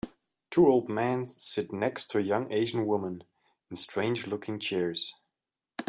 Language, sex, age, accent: English, male, 19-29, United States English